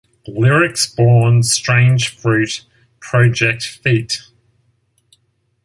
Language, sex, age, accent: English, male, 30-39, Australian English